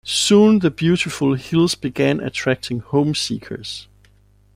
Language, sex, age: English, male, 40-49